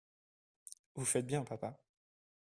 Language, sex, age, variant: French, male, 19-29, Français de métropole